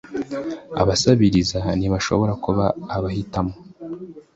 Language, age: Kinyarwanda, 19-29